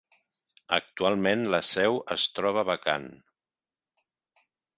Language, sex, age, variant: Catalan, male, 50-59, Central